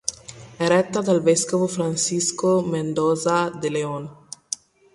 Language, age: Italian, 40-49